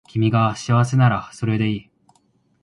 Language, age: Japanese, 19-29